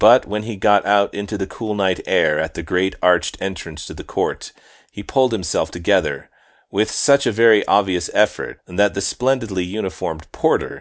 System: none